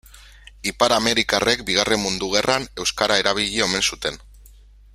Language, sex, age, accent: Basque, male, 30-39, Mendebalekoa (Araba, Bizkaia, Gipuzkoako mendebaleko herri batzuk)